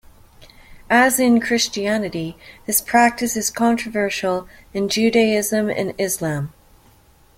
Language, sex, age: English, female, 50-59